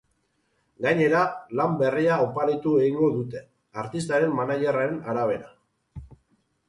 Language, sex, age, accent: Basque, male, 40-49, Mendebalekoa (Araba, Bizkaia, Gipuzkoako mendebaleko herri batzuk)